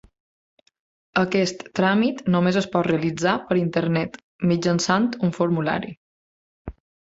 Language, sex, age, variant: Catalan, female, 19-29, Balear